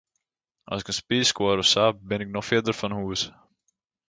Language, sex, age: Western Frisian, male, under 19